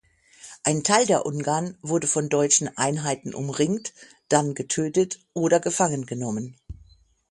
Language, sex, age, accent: German, female, 50-59, Deutschland Deutsch